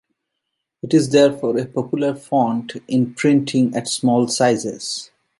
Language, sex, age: English, male, 40-49